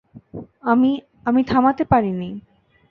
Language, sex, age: Bengali, female, 19-29